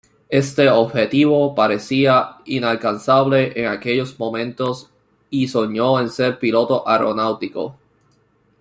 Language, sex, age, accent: Spanish, male, 19-29, Caribe: Cuba, Venezuela, Puerto Rico, República Dominicana, Panamá, Colombia caribeña, México caribeño, Costa del golfo de México